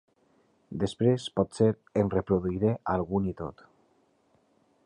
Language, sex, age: Catalan, male, 30-39